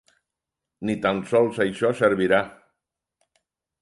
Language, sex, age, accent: Catalan, male, 60-69, valencià